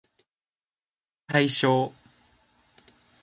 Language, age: Japanese, 19-29